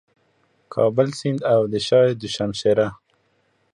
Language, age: Pashto, 30-39